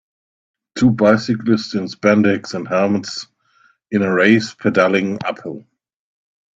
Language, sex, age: English, male, 40-49